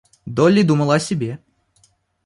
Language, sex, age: Russian, male, under 19